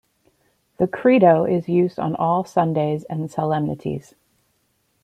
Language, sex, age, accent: English, female, 40-49, United States English